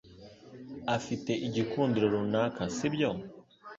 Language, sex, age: Kinyarwanda, male, 19-29